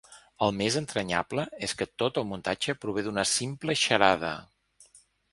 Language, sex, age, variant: Catalan, male, 50-59, Central